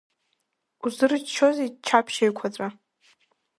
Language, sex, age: Abkhazian, female, under 19